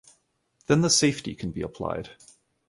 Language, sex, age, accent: English, male, 30-39, Canadian English